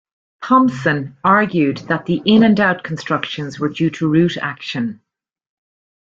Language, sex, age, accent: English, female, 40-49, Irish English